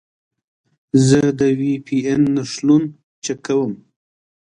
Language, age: Pashto, 40-49